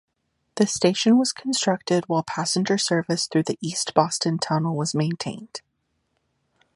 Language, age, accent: English, 19-29, United States English